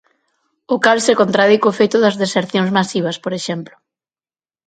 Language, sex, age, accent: Galician, female, 30-39, Normativo (estándar)